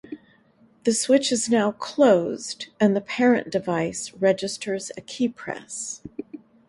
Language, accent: English, United States English